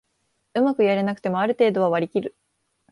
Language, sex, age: Japanese, female, 19-29